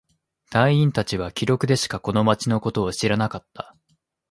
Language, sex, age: Japanese, male, 19-29